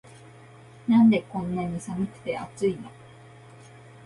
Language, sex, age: Japanese, female, 19-29